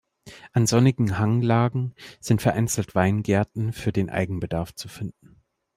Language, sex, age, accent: German, male, 30-39, Deutschland Deutsch